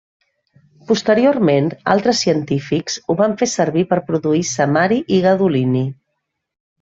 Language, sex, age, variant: Catalan, female, 40-49, Central